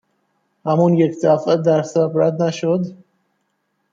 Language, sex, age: Persian, male, 19-29